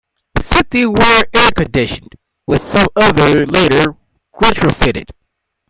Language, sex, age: English, male, 19-29